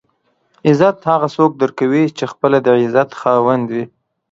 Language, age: Pashto, 19-29